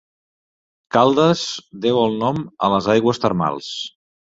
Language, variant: Catalan, Central